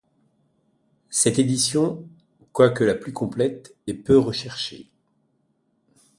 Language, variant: French, Français de métropole